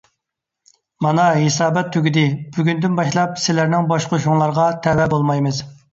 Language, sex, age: Uyghur, male, 30-39